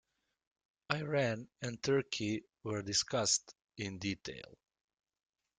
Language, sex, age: English, male, 30-39